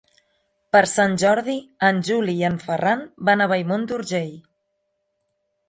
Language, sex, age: Catalan, female, 30-39